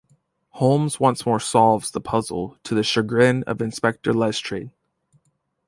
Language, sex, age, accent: English, male, 19-29, United States English